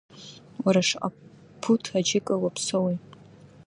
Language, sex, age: Abkhazian, female, under 19